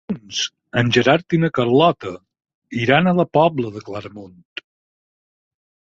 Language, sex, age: Catalan, male, 50-59